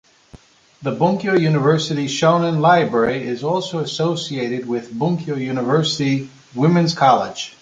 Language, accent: English, United States English